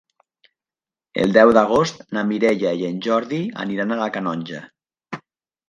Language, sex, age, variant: Catalan, male, 40-49, Nord-Occidental